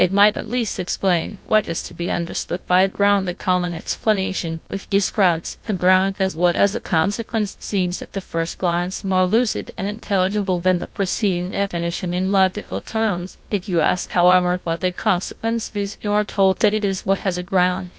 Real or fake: fake